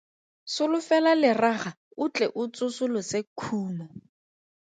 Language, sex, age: Tswana, female, 30-39